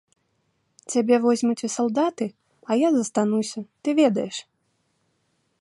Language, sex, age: Belarusian, female, 30-39